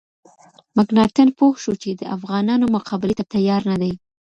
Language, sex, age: Pashto, female, under 19